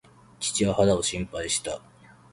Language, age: Japanese, 19-29